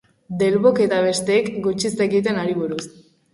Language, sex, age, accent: Basque, female, under 19, Mendebalekoa (Araba, Bizkaia, Gipuzkoako mendebaleko herri batzuk)